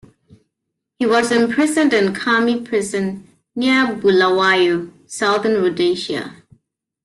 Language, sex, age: English, female, 30-39